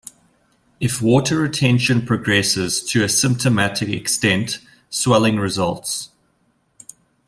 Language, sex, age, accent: English, male, 19-29, Southern African (South Africa, Zimbabwe, Namibia)